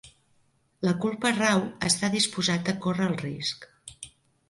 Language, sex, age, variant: Catalan, female, 60-69, Central